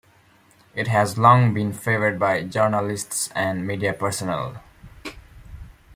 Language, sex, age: English, male, 19-29